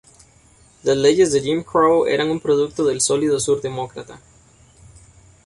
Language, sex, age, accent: Spanish, male, 19-29, América central